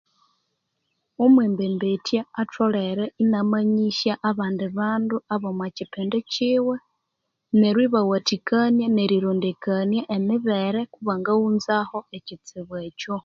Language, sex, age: Konzo, female, 30-39